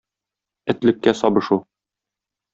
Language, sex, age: Tatar, male, 30-39